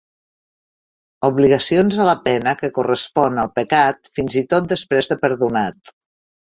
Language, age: Catalan, 60-69